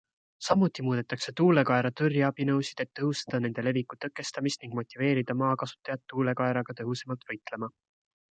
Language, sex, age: Estonian, male, 19-29